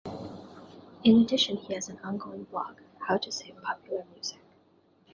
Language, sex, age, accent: English, female, 30-39, United States English